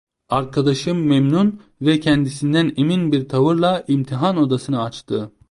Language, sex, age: Turkish, male, 19-29